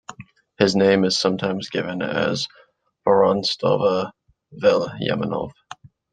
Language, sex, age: English, male, 19-29